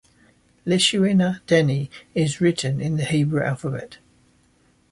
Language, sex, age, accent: English, male, 30-39, England English